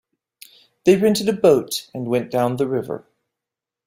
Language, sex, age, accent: English, male, 40-49, United States English